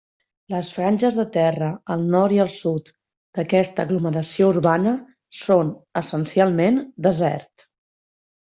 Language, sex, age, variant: Catalan, female, 40-49, Central